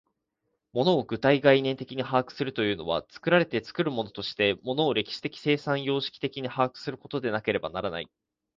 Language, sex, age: Japanese, male, 19-29